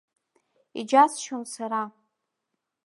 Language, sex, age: Abkhazian, female, 19-29